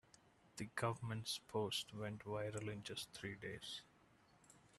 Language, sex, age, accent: English, male, 19-29, India and South Asia (India, Pakistan, Sri Lanka)